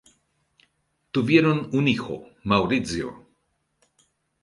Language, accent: Spanish, Andino-Pacífico: Colombia, Perú, Ecuador, oeste de Bolivia y Venezuela andina